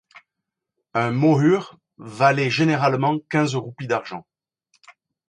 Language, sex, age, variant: French, male, 40-49, Français de métropole